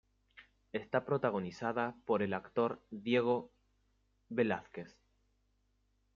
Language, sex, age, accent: Spanish, male, 19-29, Rioplatense: Argentina, Uruguay, este de Bolivia, Paraguay